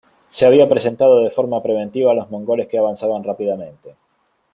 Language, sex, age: Spanish, male, 40-49